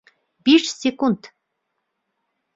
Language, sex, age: Bashkir, female, 30-39